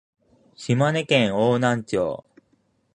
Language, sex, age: Japanese, male, 19-29